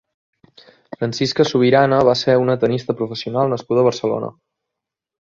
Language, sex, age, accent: Catalan, male, 19-29, Oriental